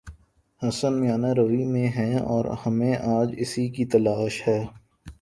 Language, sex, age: Urdu, male, 19-29